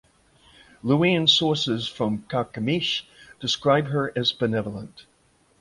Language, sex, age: English, male, 60-69